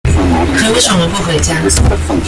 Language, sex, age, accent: Chinese, male, 19-29, 出生地：臺北市